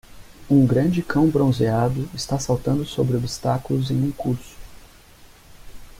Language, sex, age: Portuguese, male, 30-39